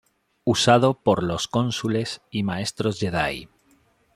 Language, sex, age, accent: Spanish, male, 30-39, España: Norte peninsular (Asturias, Castilla y León, Cantabria, País Vasco, Navarra, Aragón, La Rioja, Guadalajara, Cuenca)